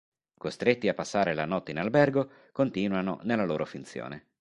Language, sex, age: Italian, male, 40-49